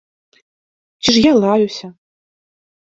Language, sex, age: Belarusian, female, 19-29